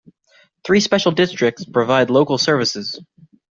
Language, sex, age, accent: English, male, 19-29, United States English